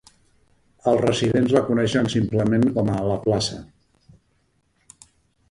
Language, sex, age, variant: Catalan, male, 70-79, Central